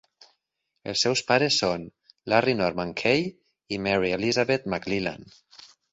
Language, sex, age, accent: Catalan, male, 40-49, valencià